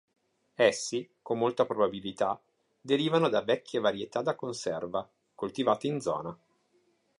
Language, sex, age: Italian, male, 40-49